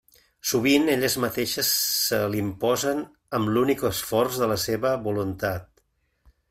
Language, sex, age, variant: Catalan, male, 50-59, Central